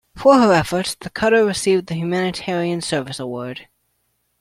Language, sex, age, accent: English, male, 19-29, United States English